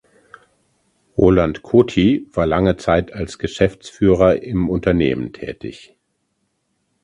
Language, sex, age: German, male, 50-59